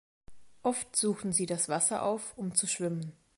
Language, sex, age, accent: German, female, 30-39, Deutschland Deutsch